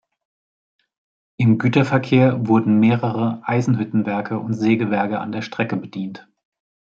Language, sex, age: German, male, 40-49